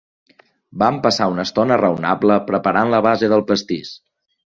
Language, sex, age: Catalan, male, 19-29